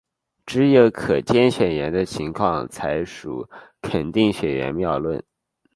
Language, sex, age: Chinese, male, under 19